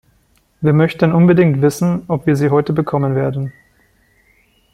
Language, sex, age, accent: German, female, 19-29, Deutschland Deutsch